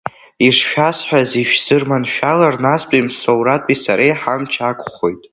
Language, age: Abkhazian, under 19